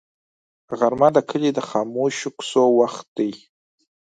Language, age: Pashto, 19-29